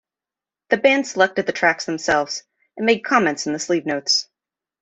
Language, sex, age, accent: English, female, 30-39, United States English